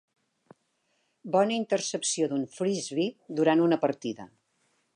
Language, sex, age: Catalan, female, 60-69